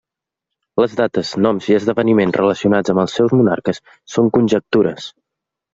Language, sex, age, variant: Catalan, male, 19-29, Central